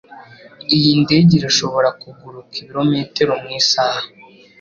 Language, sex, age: Kinyarwanda, male, under 19